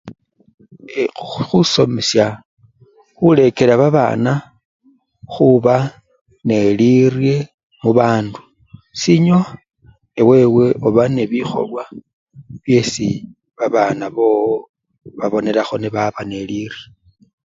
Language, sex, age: Luyia, male, 40-49